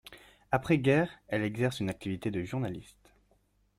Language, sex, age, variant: French, male, under 19, Français de métropole